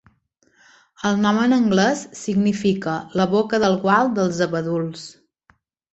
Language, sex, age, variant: Catalan, female, 40-49, Balear